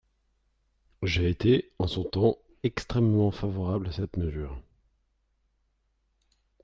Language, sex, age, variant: French, male, 30-39, Français de métropole